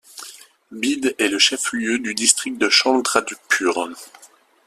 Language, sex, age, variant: French, male, 19-29, Français de métropole